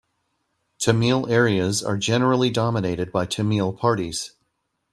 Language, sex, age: English, male, 30-39